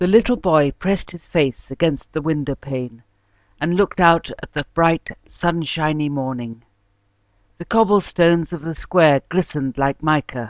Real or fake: real